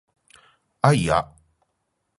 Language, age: Japanese, 50-59